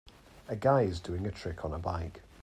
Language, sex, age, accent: English, male, 30-39, England English